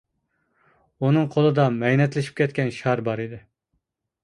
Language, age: Uyghur, 40-49